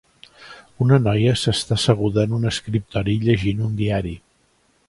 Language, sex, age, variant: Catalan, male, 60-69, Central